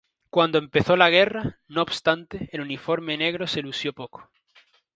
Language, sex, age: Spanish, male, 19-29